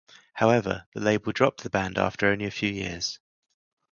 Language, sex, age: English, male, 30-39